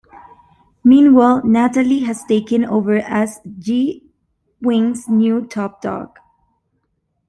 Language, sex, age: English, female, 19-29